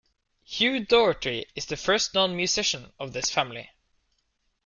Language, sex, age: English, male, 19-29